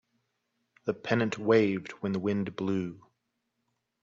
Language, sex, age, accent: English, male, 30-39, United States English